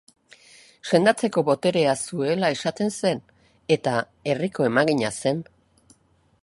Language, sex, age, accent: Basque, female, 60-69, Erdialdekoa edo Nafarra (Gipuzkoa, Nafarroa)